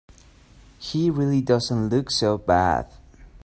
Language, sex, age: English, male, 30-39